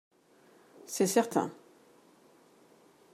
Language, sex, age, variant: French, female, 40-49, Français de métropole